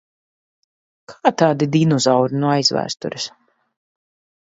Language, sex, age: Latvian, female, 40-49